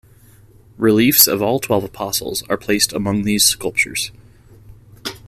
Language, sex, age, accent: English, male, 19-29, United States English